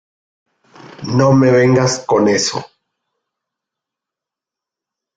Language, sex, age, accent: Spanish, male, under 19, México